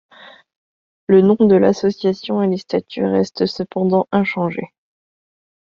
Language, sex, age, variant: French, female, 19-29, Français de métropole